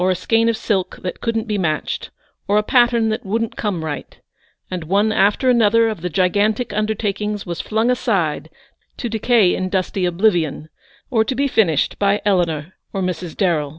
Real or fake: real